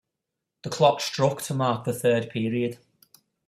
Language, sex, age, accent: English, male, 40-49, England English